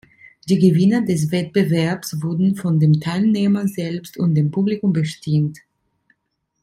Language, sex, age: German, female, 30-39